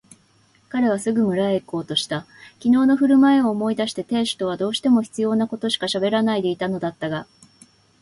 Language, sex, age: Japanese, female, 40-49